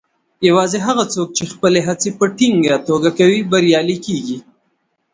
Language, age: Pashto, 30-39